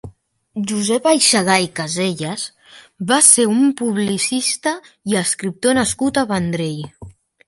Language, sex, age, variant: Catalan, male, under 19, Central